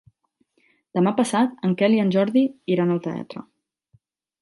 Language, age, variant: Catalan, 19-29, Central